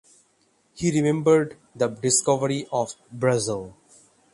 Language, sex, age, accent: English, male, under 19, India and South Asia (India, Pakistan, Sri Lanka)